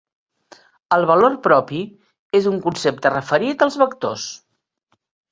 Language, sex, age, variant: Catalan, female, 60-69, Central